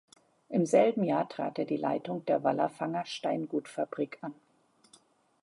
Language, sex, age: German, female, 30-39